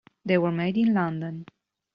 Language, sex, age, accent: English, female, 30-39, United States English